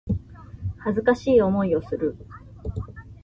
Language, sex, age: Japanese, female, 19-29